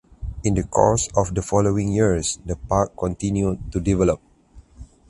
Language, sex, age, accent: English, male, 30-39, Malaysian English